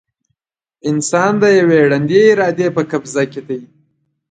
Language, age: Pashto, 19-29